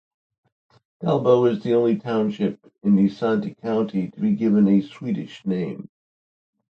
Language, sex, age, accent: English, male, 60-69, United States English